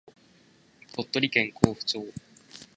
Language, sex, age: Japanese, male, 19-29